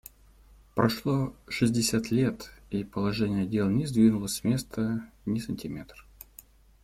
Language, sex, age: Russian, male, 30-39